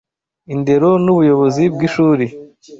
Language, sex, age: Kinyarwanda, male, 19-29